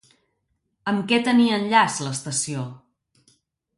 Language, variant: Catalan, Central